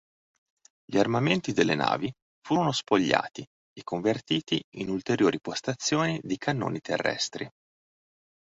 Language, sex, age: Italian, male, 40-49